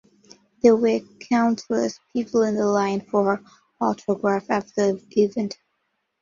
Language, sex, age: English, female, under 19